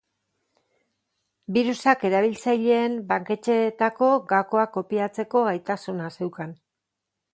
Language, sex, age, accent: Basque, female, 50-59, Mendebalekoa (Araba, Bizkaia, Gipuzkoako mendebaleko herri batzuk)